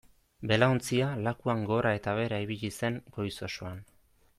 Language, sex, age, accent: Basque, male, 19-29, Erdialdekoa edo Nafarra (Gipuzkoa, Nafarroa)